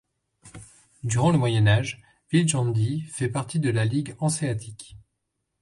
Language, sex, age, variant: French, male, 30-39, Français de métropole